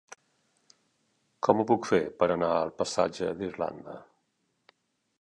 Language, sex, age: Catalan, male, 60-69